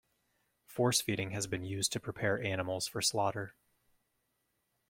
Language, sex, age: English, male, 30-39